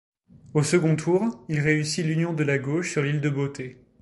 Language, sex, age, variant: French, male, 19-29, Français de métropole